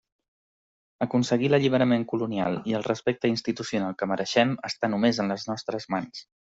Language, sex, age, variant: Catalan, male, 30-39, Central